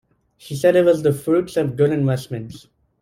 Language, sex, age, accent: English, male, under 19, United States English